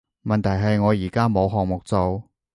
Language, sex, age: Cantonese, male, 30-39